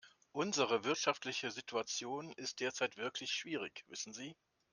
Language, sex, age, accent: German, male, 60-69, Deutschland Deutsch